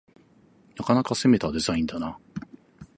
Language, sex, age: Japanese, male, 40-49